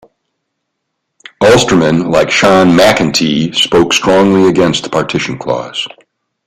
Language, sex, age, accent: English, male, 60-69, United States English